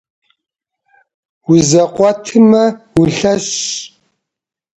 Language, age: Kabardian, 40-49